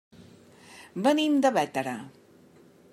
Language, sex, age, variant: Catalan, female, 50-59, Central